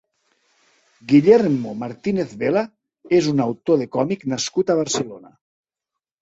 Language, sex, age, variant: Catalan, male, 40-49, Central